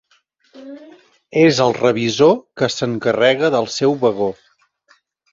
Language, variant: Catalan, Central